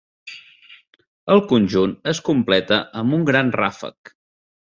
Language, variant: Catalan, Nord-Occidental